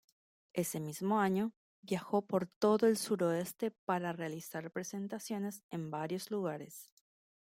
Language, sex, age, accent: Spanish, female, 30-39, Rioplatense: Argentina, Uruguay, este de Bolivia, Paraguay